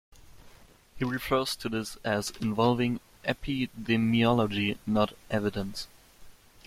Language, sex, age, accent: English, male, under 19, England English